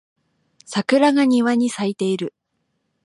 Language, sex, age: Japanese, female, 19-29